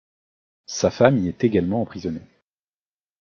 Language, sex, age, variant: French, male, 19-29, Français de métropole